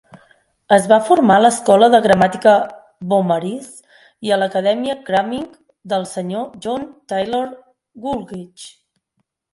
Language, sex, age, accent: Catalan, female, 30-39, Oriental